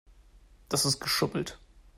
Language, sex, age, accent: German, male, 19-29, Deutschland Deutsch